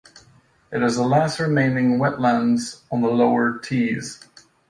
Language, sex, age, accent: English, male, 30-39, United States English